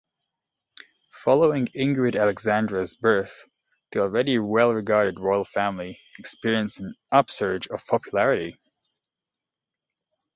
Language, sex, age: English, male, 30-39